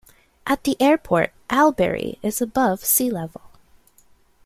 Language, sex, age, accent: English, female, 19-29, United States English